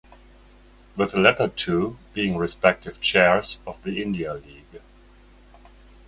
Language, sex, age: English, male, 60-69